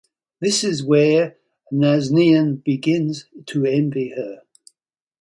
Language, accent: English, Australian English